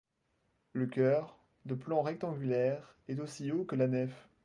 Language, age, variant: French, 19-29, Français de métropole